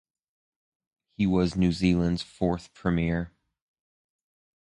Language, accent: English, United States English